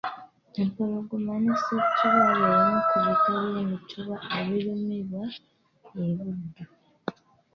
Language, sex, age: Ganda, female, 19-29